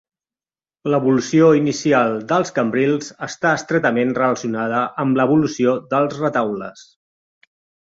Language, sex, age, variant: Catalan, male, 40-49, Central